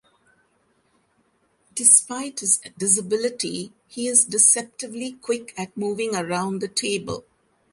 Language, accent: English, India and South Asia (India, Pakistan, Sri Lanka)